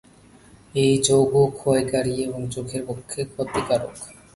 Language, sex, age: Bengali, male, under 19